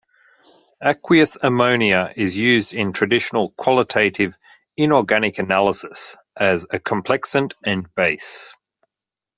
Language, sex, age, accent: English, male, 40-49, Australian English